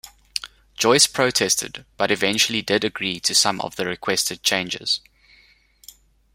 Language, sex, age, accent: English, male, 30-39, Southern African (South Africa, Zimbabwe, Namibia)